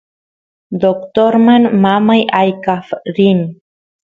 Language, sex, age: Santiago del Estero Quichua, female, 19-29